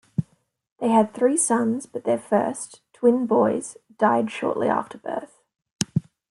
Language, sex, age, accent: English, female, 19-29, Australian English